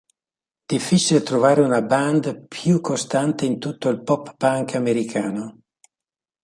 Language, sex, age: Italian, male, 60-69